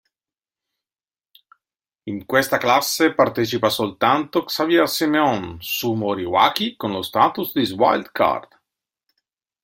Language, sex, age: Italian, male, 40-49